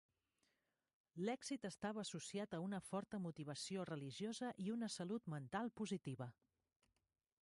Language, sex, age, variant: Catalan, female, 40-49, Central